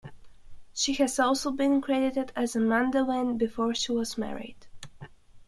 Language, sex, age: English, female, 19-29